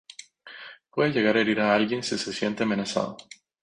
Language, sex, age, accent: Spanish, male, 30-39, América central